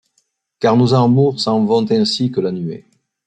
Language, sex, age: French, male, 40-49